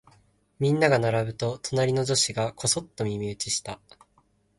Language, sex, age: Japanese, male, 19-29